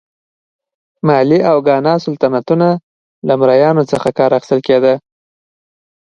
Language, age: Pashto, under 19